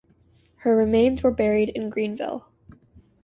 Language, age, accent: English, 19-29, United States English